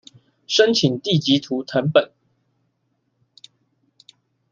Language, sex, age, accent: Chinese, male, 19-29, 出生地：新北市